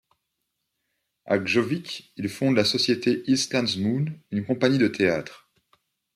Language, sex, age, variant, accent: French, male, 30-39, Français d'Europe, Français de Belgique